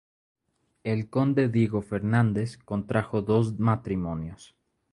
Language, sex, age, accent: Spanish, male, 19-29, México